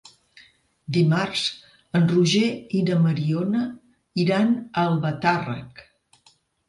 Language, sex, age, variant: Catalan, female, 60-69, Central